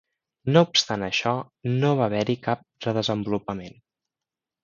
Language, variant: Catalan, Central